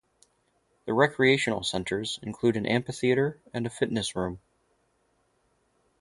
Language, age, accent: English, 30-39, United States English